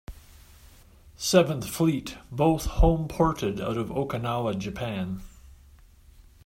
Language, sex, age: English, male, 60-69